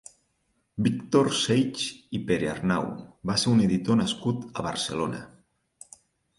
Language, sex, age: Catalan, male, 40-49